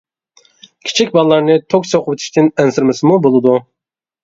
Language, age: Uyghur, 19-29